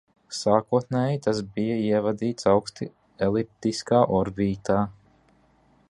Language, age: Latvian, 19-29